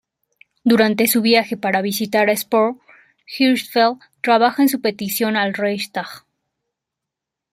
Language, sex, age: Spanish, female, 19-29